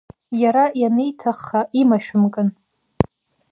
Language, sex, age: Abkhazian, female, 19-29